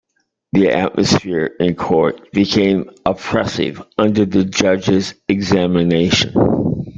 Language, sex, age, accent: English, male, 60-69, United States English